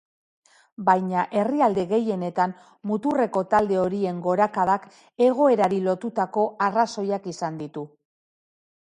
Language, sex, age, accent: Basque, female, 40-49, Mendebalekoa (Araba, Bizkaia, Gipuzkoako mendebaleko herri batzuk)